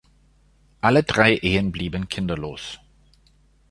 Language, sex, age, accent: German, male, 40-49, Deutschland Deutsch